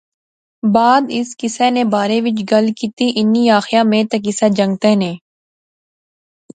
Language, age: Pahari-Potwari, 19-29